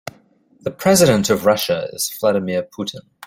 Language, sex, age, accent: English, male, 30-39, Southern African (South Africa, Zimbabwe, Namibia)